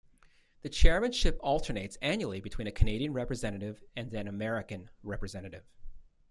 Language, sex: English, male